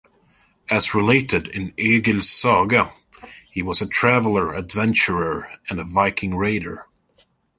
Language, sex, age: English, male, 40-49